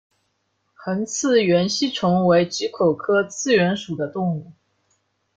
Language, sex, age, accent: Chinese, female, 19-29, 出生地：上海市